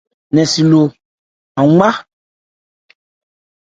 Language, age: Ebrié, 19-29